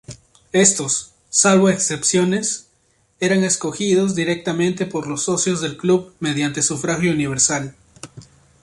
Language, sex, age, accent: Spanish, male, 19-29, Andino-Pacífico: Colombia, Perú, Ecuador, oeste de Bolivia y Venezuela andina